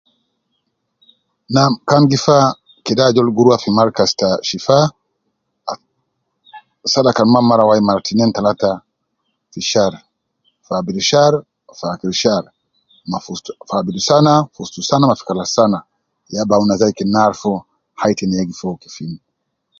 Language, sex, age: Nubi, male, 50-59